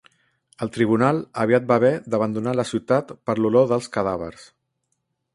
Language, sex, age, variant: Catalan, male, 30-39, Central